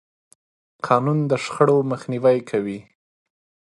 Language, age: Pashto, 30-39